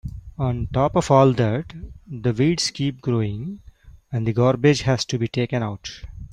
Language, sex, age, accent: English, male, 40-49, India and South Asia (India, Pakistan, Sri Lanka)